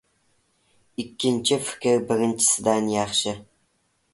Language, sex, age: Uzbek, male, under 19